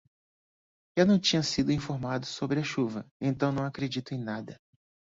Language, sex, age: Portuguese, male, 30-39